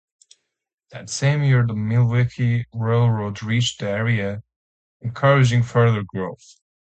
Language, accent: English, United States English